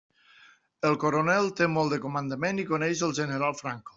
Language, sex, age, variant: Catalan, female, 40-49, Central